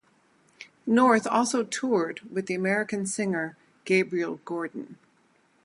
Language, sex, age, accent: English, female, 60-69, United States English